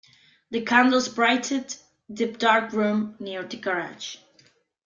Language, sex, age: English, female, 19-29